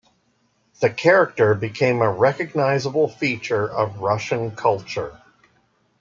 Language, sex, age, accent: English, male, 40-49, United States English